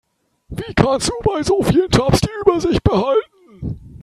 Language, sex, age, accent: German, male, 19-29, Deutschland Deutsch